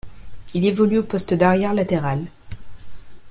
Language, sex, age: French, female, under 19